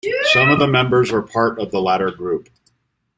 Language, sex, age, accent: English, male, 40-49, United States English